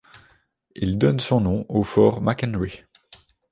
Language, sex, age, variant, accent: French, male, 30-39, Français d'Europe, Français de Belgique